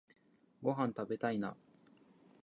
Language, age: Japanese, 19-29